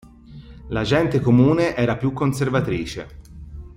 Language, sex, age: Italian, male, 30-39